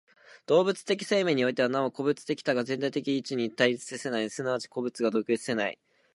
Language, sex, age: Japanese, male, 19-29